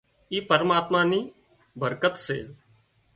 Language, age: Wadiyara Koli, 30-39